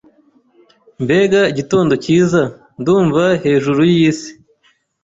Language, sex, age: Kinyarwanda, male, 30-39